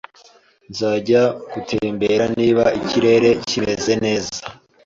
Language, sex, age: Kinyarwanda, male, 19-29